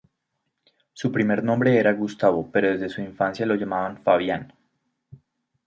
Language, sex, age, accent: Spanish, male, 30-39, Andino-Pacífico: Colombia, Perú, Ecuador, oeste de Bolivia y Venezuela andina